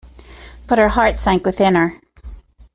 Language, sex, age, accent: English, female, 40-49, United States English